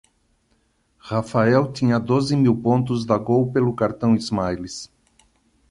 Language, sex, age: Portuguese, male, 60-69